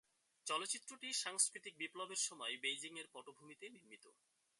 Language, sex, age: Bengali, male, 19-29